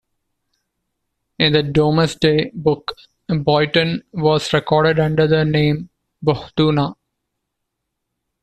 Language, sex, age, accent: English, male, 40-49, India and South Asia (India, Pakistan, Sri Lanka)